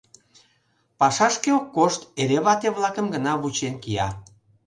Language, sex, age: Mari, male, 50-59